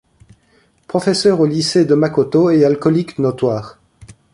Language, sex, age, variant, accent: French, male, 30-39, Français d'Europe, Français de Belgique